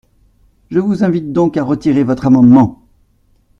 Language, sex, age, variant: French, male, 40-49, Français de métropole